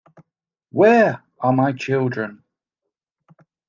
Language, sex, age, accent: English, male, 40-49, England English